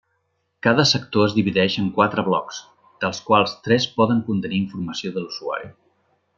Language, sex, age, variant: Catalan, male, 50-59, Central